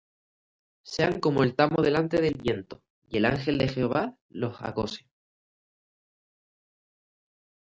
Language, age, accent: Spanish, 19-29, España: Islas Canarias